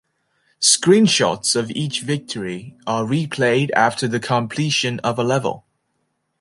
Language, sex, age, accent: English, male, 19-29, United States English